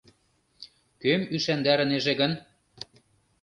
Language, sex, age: Mari, male, 30-39